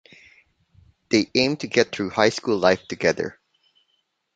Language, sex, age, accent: English, male, 30-39, Filipino